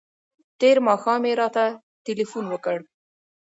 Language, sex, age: Pashto, female, 30-39